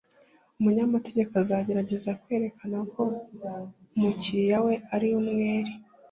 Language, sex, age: Kinyarwanda, female, 19-29